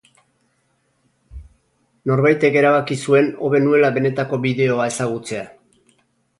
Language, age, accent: Basque, 60-69, Erdialdekoa edo Nafarra (Gipuzkoa, Nafarroa)